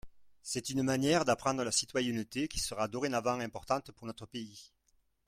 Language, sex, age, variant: French, male, 50-59, Français de métropole